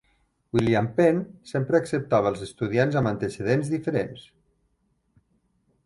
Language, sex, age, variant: Catalan, male, 30-39, Nord-Occidental